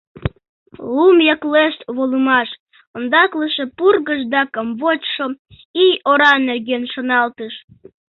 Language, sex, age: Mari, male, under 19